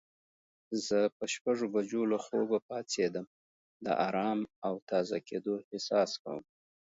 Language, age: Pashto, 40-49